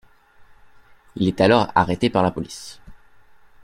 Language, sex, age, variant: French, male, 19-29, Français de métropole